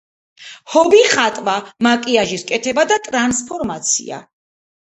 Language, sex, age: Georgian, female, 40-49